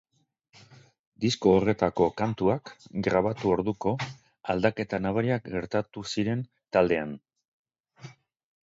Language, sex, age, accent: Basque, male, 50-59, Mendebalekoa (Araba, Bizkaia, Gipuzkoako mendebaleko herri batzuk)